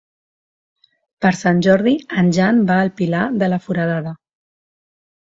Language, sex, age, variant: Catalan, female, 30-39, Central